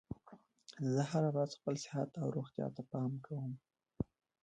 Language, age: Pashto, 19-29